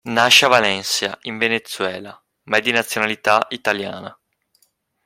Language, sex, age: Italian, male, 19-29